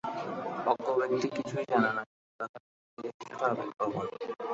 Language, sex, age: Bengali, male, 19-29